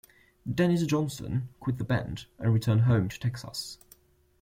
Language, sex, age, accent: English, male, 19-29, England English